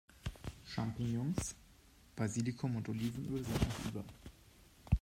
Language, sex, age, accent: German, male, 30-39, Deutschland Deutsch